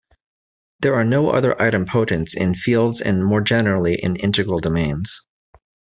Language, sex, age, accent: English, male, 30-39, United States English